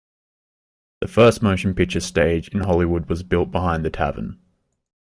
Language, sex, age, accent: English, male, 19-29, Australian English